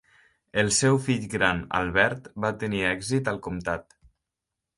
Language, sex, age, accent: Catalan, female, under 19, nord-occidental; valencià